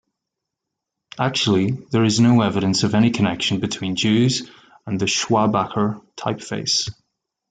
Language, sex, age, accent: English, male, 40-49, Irish English